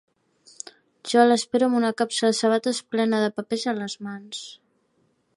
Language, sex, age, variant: Catalan, female, 19-29, Central